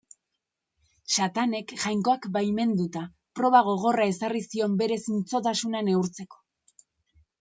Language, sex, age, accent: Basque, female, 19-29, Erdialdekoa edo Nafarra (Gipuzkoa, Nafarroa)